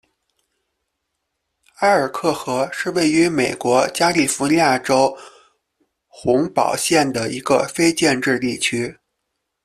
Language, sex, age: Chinese, male, 30-39